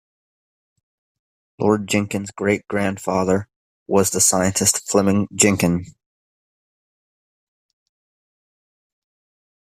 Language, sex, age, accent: English, male, 19-29, United States English